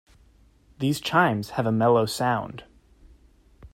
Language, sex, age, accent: English, male, 19-29, United States English